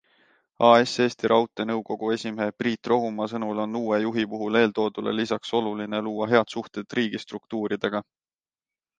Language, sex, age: Estonian, male, 19-29